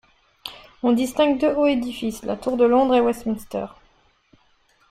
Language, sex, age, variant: French, female, 30-39, Français de métropole